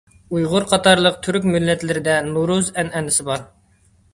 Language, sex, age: Uyghur, male, 19-29